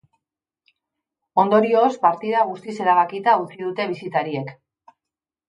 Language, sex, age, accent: Basque, female, 50-59, Mendebalekoa (Araba, Bizkaia, Gipuzkoako mendebaleko herri batzuk)